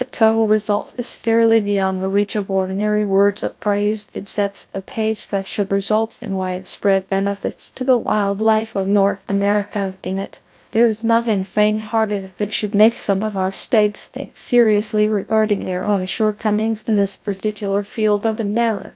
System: TTS, GlowTTS